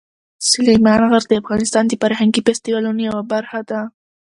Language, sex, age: Pashto, female, under 19